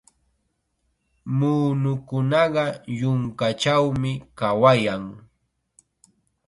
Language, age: Chiquián Ancash Quechua, 19-29